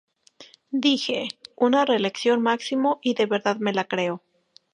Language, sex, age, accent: Spanish, female, 30-39, México